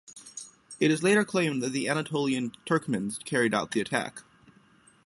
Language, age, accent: English, 19-29, United States English